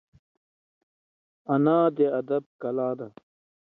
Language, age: Pashto, 30-39